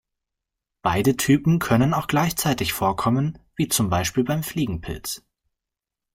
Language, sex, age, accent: German, male, 19-29, Deutschland Deutsch